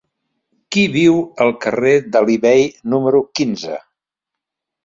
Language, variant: Catalan, Central